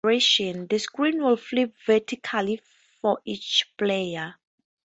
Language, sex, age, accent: English, female, 19-29, Southern African (South Africa, Zimbabwe, Namibia)